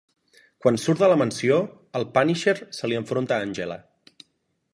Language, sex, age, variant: Catalan, male, 19-29, Central